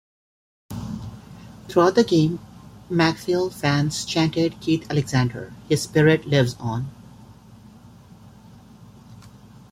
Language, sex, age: English, male, 30-39